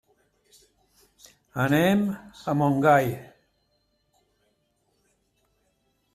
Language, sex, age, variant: Catalan, male, 70-79, Central